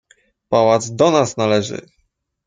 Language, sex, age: Polish, male, 19-29